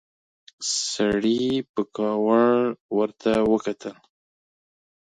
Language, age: Pashto, 30-39